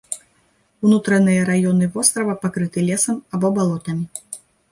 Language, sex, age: Belarusian, female, 19-29